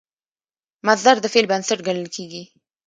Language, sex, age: Pashto, female, 19-29